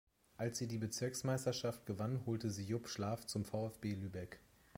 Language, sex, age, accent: German, male, 30-39, Deutschland Deutsch